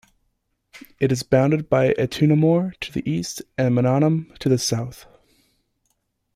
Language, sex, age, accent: English, male, under 19, Canadian English